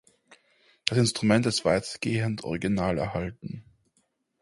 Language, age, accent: German, 19-29, Österreichisches Deutsch